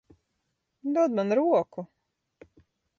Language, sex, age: Latvian, female, 40-49